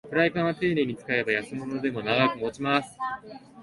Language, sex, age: Japanese, male, 19-29